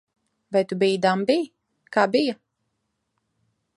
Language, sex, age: Latvian, female, 19-29